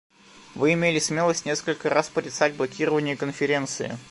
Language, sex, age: Russian, male, 19-29